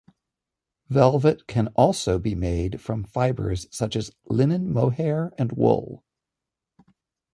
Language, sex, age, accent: English, male, 50-59, United States English